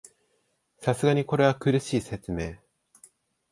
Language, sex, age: Japanese, male, 19-29